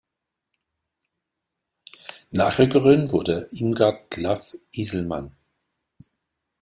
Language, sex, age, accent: German, male, 50-59, Deutschland Deutsch